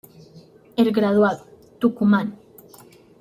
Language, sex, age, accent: Spanish, female, under 19, Andino-Pacífico: Colombia, Perú, Ecuador, oeste de Bolivia y Venezuela andina